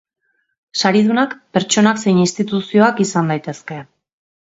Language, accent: Basque, Mendebalekoa (Araba, Bizkaia, Gipuzkoako mendebaleko herri batzuk)